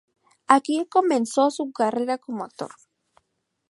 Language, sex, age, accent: Spanish, female, under 19, México